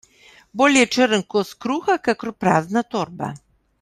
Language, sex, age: Slovenian, female, 60-69